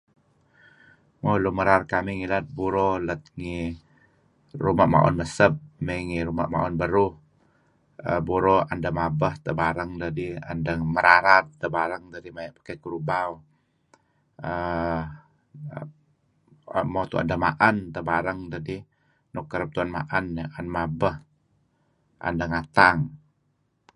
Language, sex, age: Kelabit, male, 50-59